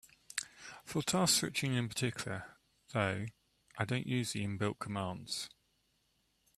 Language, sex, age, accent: English, male, 30-39, England English